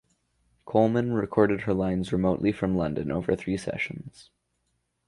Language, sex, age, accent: English, male, under 19, Canadian English